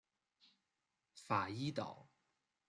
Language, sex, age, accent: Chinese, male, 19-29, 出生地：河南省